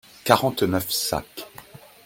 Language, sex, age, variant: French, male, 40-49, Français de métropole